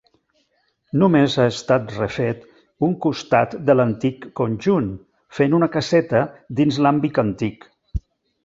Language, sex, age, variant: Catalan, male, 60-69, Central